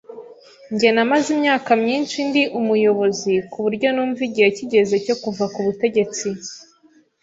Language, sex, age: Kinyarwanda, female, 19-29